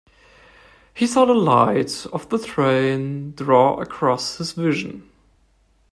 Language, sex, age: English, male, 19-29